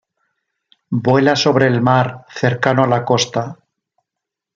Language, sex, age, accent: Spanish, male, 40-49, España: Norte peninsular (Asturias, Castilla y León, Cantabria, País Vasco, Navarra, Aragón, La Rioja, Guadalajara, Cuenca)